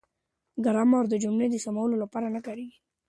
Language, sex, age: Pashto, male, 19-29